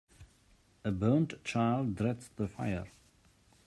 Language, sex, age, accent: English, male, 60-69, Southern African (South Africa, Zimbabwe, Namibia)